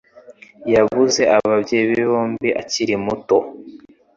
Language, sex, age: Kinyarwanda, male, 19-29